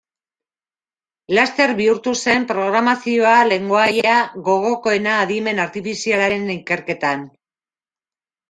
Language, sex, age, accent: Basque, male, 19-29, Mendebalekoa (Araba, Bizkaia, Gipuzkoako mendebaleko herri batzuk)